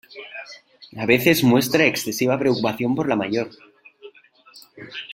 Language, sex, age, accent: Spanish, male, 19-29, España: Centro-Sur peninsular (Madrid, Toledo, Castilla-La Mancha)